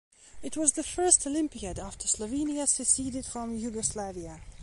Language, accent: English, England English